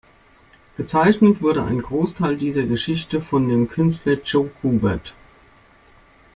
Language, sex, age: German, female, 60-69